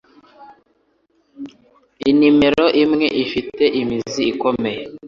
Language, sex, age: Kinyarwanda, male, 19-29